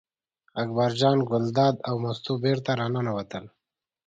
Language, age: Pashto, 19-29